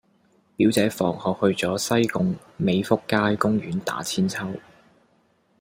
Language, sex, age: Cantonese, male, 19-29